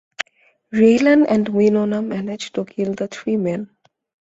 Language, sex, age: English, female, 19-29